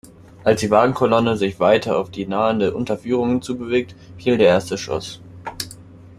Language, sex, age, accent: German, male, under 19, Deutschland Deutsch